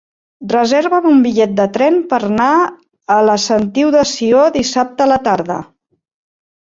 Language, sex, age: Catalan, female, 40-49